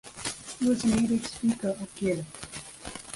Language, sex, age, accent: English, male, 19-29, United States English